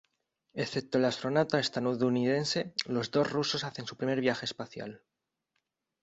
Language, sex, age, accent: Spanish, male, 19-29, España: Centro-Sur peninsular (Madrid, Toledo, Castilla-La Mancha)